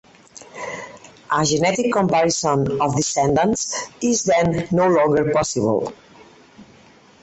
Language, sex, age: English, female, 40-49